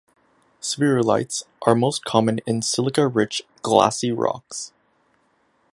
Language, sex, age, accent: English, male, 19-29, Canadian English